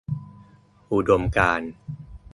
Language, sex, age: Thai, male, 30-39